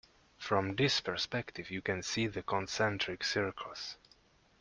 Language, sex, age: English, male, 30-39